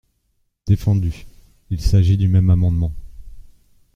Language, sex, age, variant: French, male, 40-49, Français de métropole